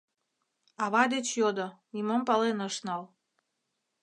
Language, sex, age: Mari, female, 30-39